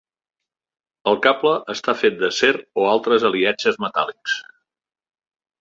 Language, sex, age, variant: Catalan, male, 60-69, Central